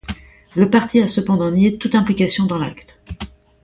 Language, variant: French, Français de métropole